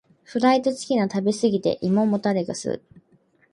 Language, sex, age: Japanese, female, 30-39